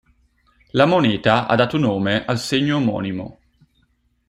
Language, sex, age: Italian, male, 30-39